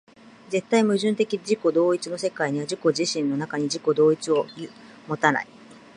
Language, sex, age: Japanese, female, 50-59